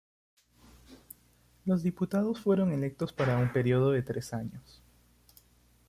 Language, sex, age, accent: Spanish, male, 19-29, Andino-Pacífico: Colombia, Perú, Ecuador, oeste de Bolivia y Venezuela andina